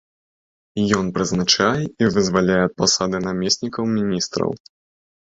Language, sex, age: Belarusian, male, under 19